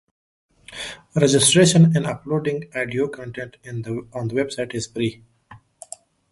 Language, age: English, 30-39